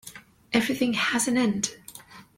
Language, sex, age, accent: English, male, 19-29, United States English